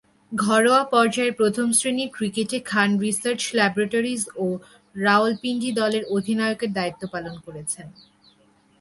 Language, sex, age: Bengali, female, 19-29